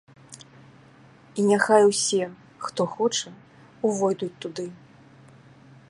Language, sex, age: Belarusian, female, 60-69